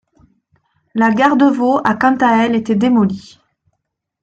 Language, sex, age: French, female, 40-49